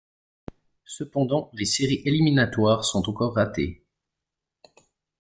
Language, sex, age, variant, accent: French, male, 30-39, Français d'Europe, Français de Suisse